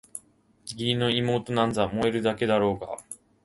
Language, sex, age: Japanese, male, 19-29